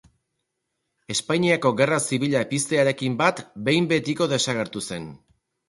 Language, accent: Basque, Erdialdekoa edo Nafarra (Gipuzkoa, Nafarroa)